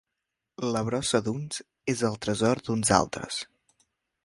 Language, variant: Catalan, Central